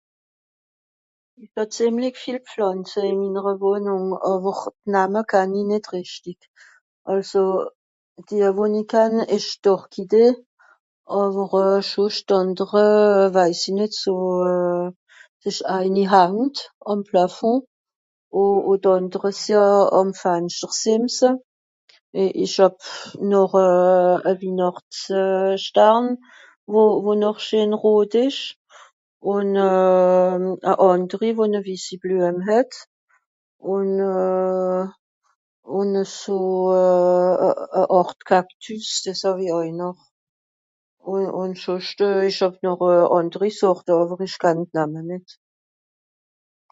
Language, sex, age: Swiss German, female, 50-59